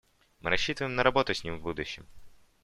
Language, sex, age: Russian, male, under 19